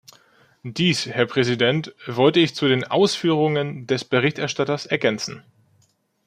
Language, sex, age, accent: German, male, 19-29, Deutschland Deutsch